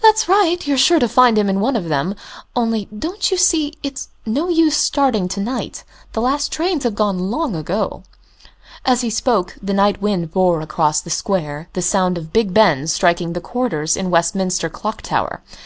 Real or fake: real